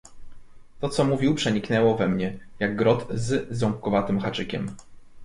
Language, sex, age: Polish, male, 30-39